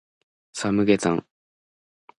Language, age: Japanese, 19-29